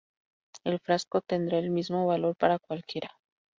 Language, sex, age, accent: Spanish, female, 30-39, México